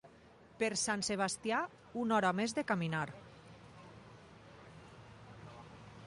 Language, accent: Catalan, valencià